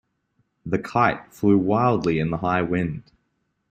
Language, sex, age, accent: English, male, 19-29, Australian English